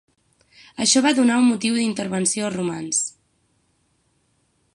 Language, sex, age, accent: Catalan, female, 19-29, central; septentrional